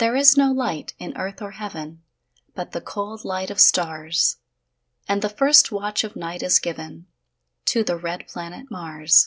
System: none